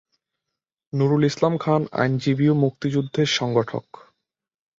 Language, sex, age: Bengali, male, 19-29